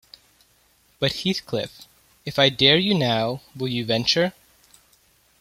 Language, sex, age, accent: English, male, 19-29, United States English